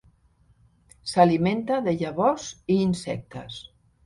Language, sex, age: Catalan, female, 50-59